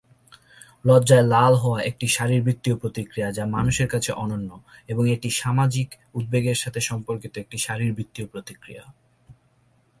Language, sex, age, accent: Bengali, male, 19-29, Native